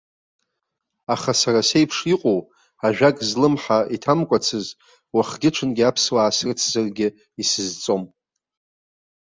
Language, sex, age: Abkhazian, male, 40-49